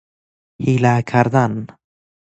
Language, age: Persian, 19-29